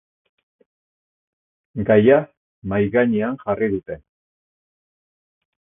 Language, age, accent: Basque, 60-69, Erdialdekoa edo Nafarra (Gipuzkoa, Nafarroa)